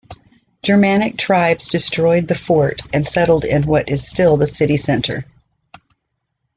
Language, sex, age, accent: English, female, 50-59, United States English